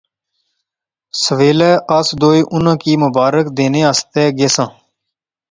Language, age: Pahari-Potwari, 19-29